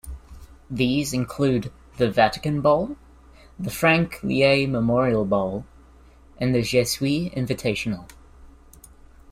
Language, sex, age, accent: English, male, 19-29, New Zealand English